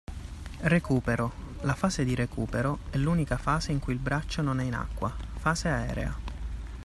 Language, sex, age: Italian, male, 19-29